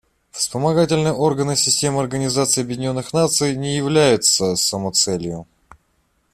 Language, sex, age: Russian, male, 40-49